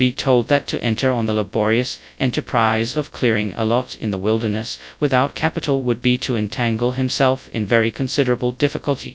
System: TTS, FastPitch